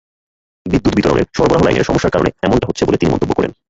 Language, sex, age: Bengali, male, 19-29